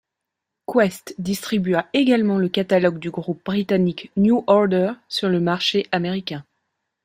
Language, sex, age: French, female, 30-39